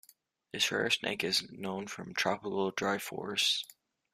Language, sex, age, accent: English, male, under 19, United States English